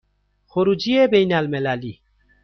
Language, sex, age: Persian, male, 30-39